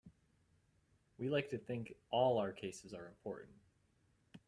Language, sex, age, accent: English, male, 19-29, United States English